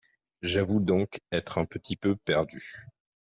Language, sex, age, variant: French, male, 30-39, Français de métropole